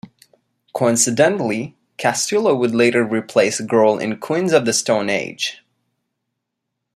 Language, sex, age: English, male, 50-59